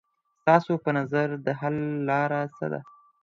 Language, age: Pashto, 19-29